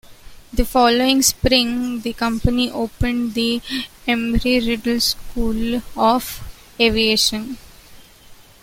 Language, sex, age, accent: English, female, 19-29, India and South Asia (India, Pakistan, Sri Lanka)